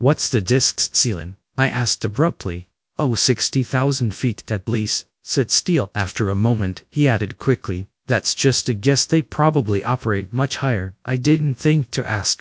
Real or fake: fake